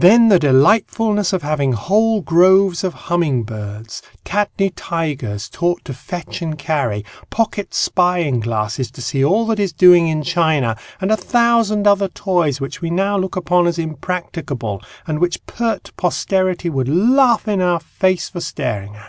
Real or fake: real